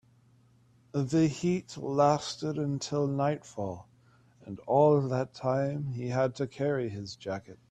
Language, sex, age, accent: English, male, 40-49, United States English